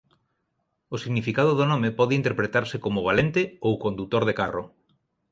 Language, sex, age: Galician, male, 40-49